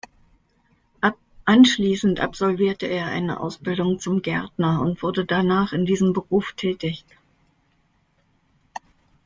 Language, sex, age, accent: German, female, 50-59, Deutschland Deutsch